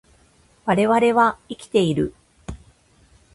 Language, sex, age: Japanese, female, 30-39